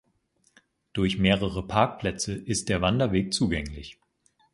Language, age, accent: German, 19-29, Deutschland Deutsch